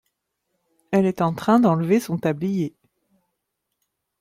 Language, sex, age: French, female, 40-49